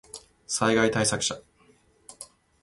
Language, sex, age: Japanese, male, 30-39